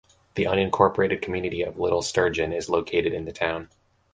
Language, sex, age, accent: English, male, 19-29, United States English